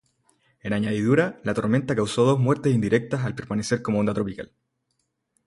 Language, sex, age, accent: Spanish, male, 19-29, Chileno: Chile, Cuyo